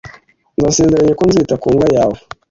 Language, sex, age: Kinyarwanda, male, 19-29